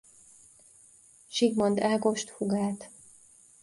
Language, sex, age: Hungarian, female, 19-29